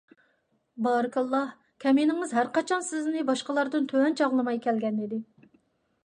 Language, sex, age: Uyghur, female, 40-49